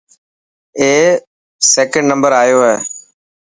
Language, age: Dhatki, 19-29